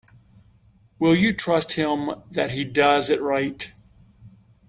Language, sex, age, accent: English, male, 50-59, United States English